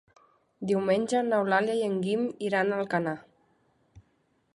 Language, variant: Catalan, Central